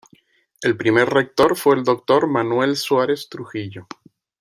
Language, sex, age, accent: Spanish, male, 30-39, España: Islas Canarias